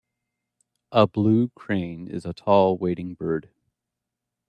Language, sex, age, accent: English, male, 30-39, United States English